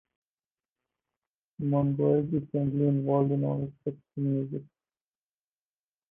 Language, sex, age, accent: English, male, 19-29, India and South Asia (India, Pakistan, Sri Lanka)